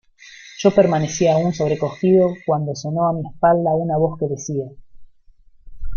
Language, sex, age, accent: Spanish, male, 40-49, Rioplatense: Argentina, Uruguay, este de Bolivia, Paraguay